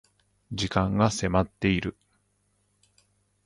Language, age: Japanese, 50-59